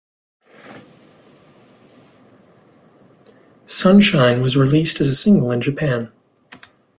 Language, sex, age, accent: English, male, 19-29, Canadian English